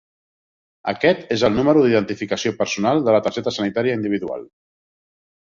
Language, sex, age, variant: Catalan, male, 40-49, Central